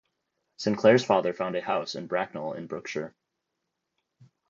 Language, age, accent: English, 30-39, United States English